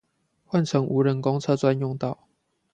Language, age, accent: Chinese, 19-29, 出生地：彰化縣